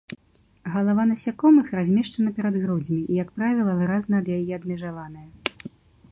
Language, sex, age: Belarusian, female, 19-29